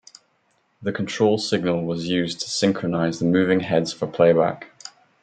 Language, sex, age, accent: English, male, 30-39, England English